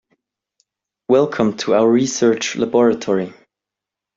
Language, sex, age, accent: English, male, 19-29, England English